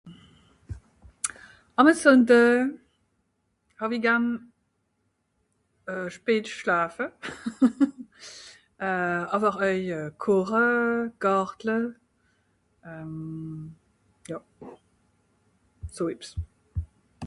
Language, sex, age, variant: Swiss German, female, 40-49, Nordniederàlemmànisch (Rishoffe, Zàwere, Bùsswìller, Hawenau, Brüemt, Stroossbùri, Molse, Dàmbàch, Schlettstàtt, Pfàlzbùri usw.)